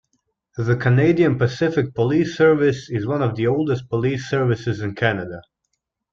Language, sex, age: English, male, 19-29